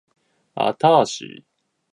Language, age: Japanese, 19-29